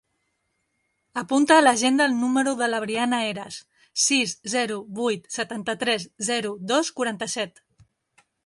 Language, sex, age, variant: Catalan, female, 40-49, Central